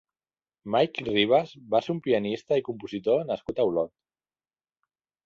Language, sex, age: Catalan, male, 40-49